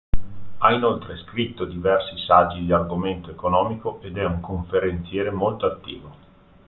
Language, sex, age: Italian, male, 40-49